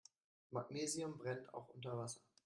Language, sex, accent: German, male, Deutschland Deutsch